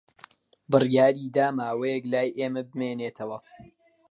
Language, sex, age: Central Kurdish, male, 19-29